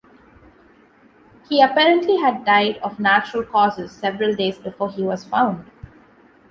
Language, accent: English, India and South Asia (India, Pakistan, Sri Lanka)